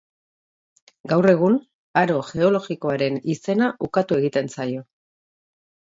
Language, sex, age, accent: Basque, female, 40-49, Erdialdekoa edo Nafarra (Gipuzkoa, Nafarroa)